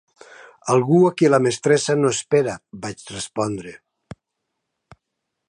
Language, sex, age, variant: Catalan, male, 60-69, Nord-Occidental